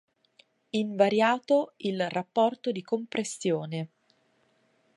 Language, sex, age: Italian, female, 19-29